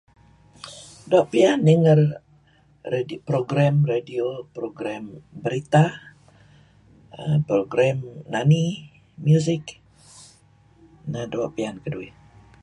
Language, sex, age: Kelabit, female, 60-69